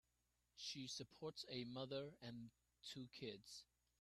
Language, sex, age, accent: English, male, 40-49, Hong Kong English